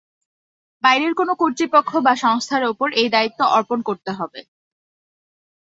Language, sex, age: Bengali, female, 19-29